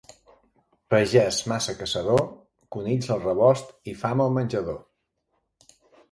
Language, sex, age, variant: Catalan, male, 30-39, Central